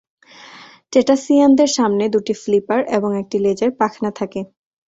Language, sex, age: Bengali, female, 19-29